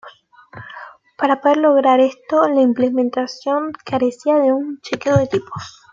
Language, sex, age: Spanish, female, 19-29